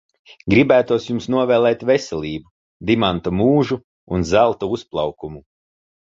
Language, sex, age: Latvian, male, 30-39